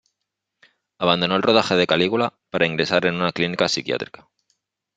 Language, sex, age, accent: Spanish, male, 30-39, España: Norte peninsular (Asturias, Castilla y León, Cantabria, País Vasco, Navarra, Aragón, La Rioja, Guadalajara, Cuenca)